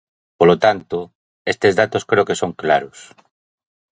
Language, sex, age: Galician, male, 40-49